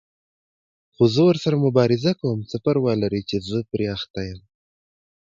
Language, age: Pashto, 19-29